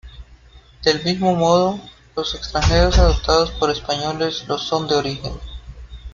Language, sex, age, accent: Spanish, male, 19-29, México